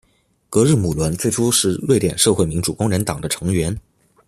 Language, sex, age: Chinese, male, under 19